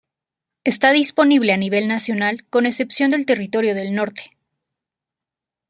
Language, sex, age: Spanish, female, 19-29